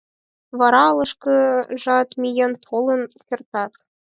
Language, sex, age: Mari, female, under 19